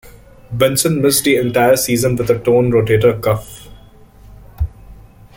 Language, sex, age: English, male, 30-39